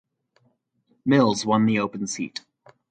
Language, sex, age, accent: English, male, 30-39, United States English